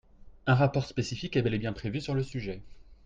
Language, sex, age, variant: French, male, 30-39, Français de métropole